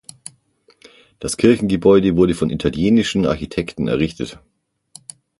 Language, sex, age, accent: German, male, 40-49, Deutschland Deutsch; Österreichisches Deutsch